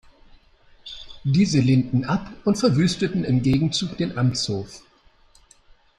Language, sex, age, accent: German, male, 60-69, Deutschland Deutsch